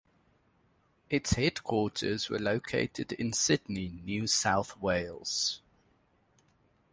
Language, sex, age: English, male, 30-39